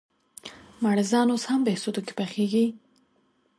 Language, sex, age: Pashto, female, 19-29